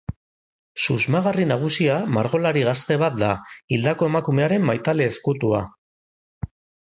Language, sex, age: Basque, male, 40-49